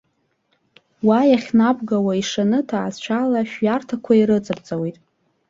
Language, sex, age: Abkhazian, female, under 19